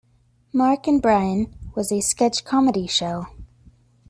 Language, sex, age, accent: English, female, 19-29, United States English